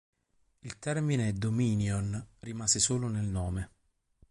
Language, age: Italian, 30-39